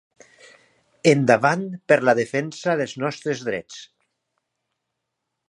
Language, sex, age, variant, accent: Catalan, male, 50-59, Valencià central, valencià